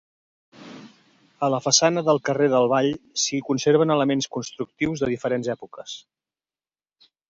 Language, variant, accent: Catalan, Central, central